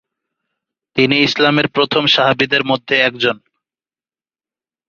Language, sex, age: Bengali, male, 19-29